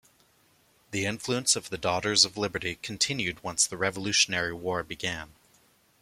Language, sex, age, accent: English, male, 30-39, Canadian English